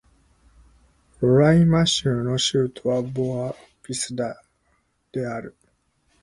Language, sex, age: Japanese, male, 19-29